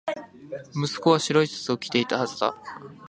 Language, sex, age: Japanese, male, 19-29